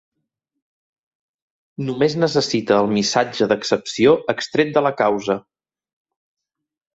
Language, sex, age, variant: Catalan, male, 30-39, Central